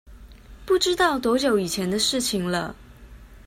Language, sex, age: Chinese, female, 30-39